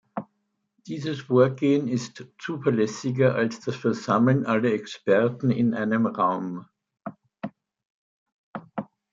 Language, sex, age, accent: German, male, 70-79, Österreichisches Deutsch